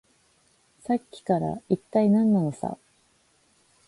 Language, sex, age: Japanese, female, 19-29